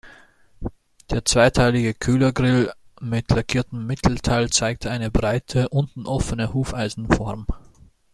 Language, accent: German, Österreichisches Deutsch